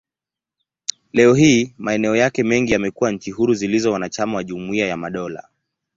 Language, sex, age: Swahili, male, 19-29